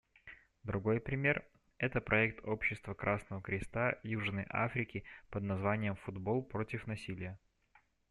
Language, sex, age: Russian, male, 19-29